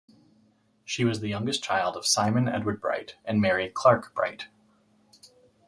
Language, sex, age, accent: English, male, 30-39, United States English